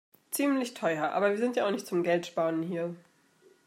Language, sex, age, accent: German, female, 19-29, Deutschland Deutsch